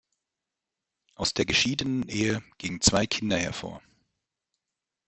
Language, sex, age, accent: German, male, 30-39, Deutschland Deutsch